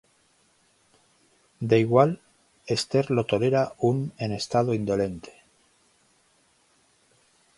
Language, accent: Spanish, España: Norte peninsular (Asturias, Castilla y León, Cantabria, País Vasco, Navarra, Aragón, La Rioja, Guadalajara, Cuenca)